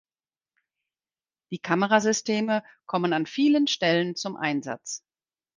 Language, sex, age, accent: German, female, 50-59, Deutschland Deutsch